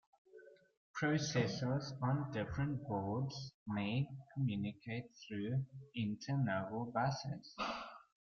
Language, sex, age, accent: English, male, 19-29, Southern African (South Africa, Zimbabwe, Namibia)